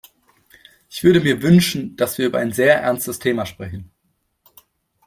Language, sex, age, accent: German, male, 19-29, Deutschland Deutsch